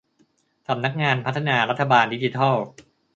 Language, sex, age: Thai, male, 30-39